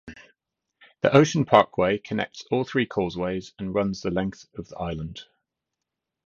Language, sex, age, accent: English, male, 40-49, England English